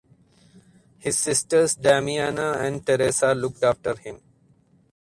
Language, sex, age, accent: English, male, 30-39, India and South Asia (India, Pakistan, Sri Lanka)